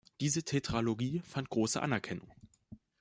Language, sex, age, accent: German, male, 19-29, Deutschland Deutsch